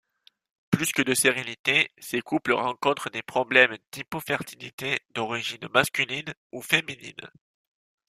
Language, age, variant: French, 19-29, Français de métropole